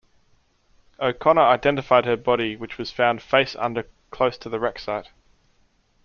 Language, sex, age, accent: English, male, 40-49, Australian English